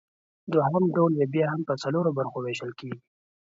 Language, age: Pashto, 19-29